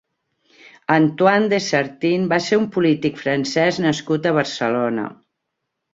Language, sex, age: Catalan, female, 50-59